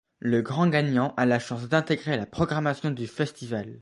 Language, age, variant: French, under 19, Français de métropole